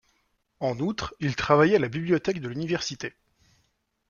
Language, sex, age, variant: French, male, 30-39, Français de métropole